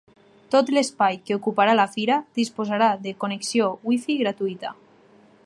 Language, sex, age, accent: Catalan, female, 19-29, valencià